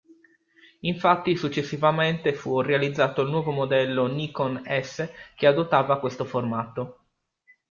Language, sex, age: Italian, male, 19-29